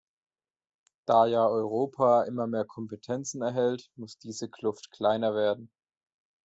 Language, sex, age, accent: German, male, 30-39, Deutschland Deutsch